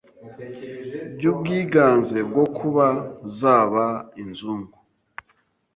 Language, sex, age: Kinyarwanda, male, 19-29